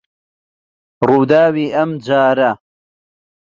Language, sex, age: Central Kurdish, male, 30-39